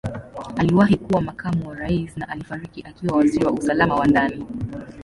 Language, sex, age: Swahili, female, 19-29